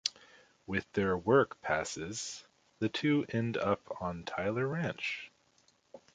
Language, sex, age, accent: English, male, 30-39, United States English